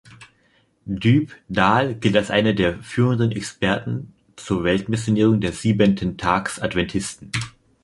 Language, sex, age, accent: German, male, 19-29, Deutschland Deutsch